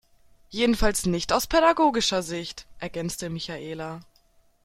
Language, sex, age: German, female, 19-29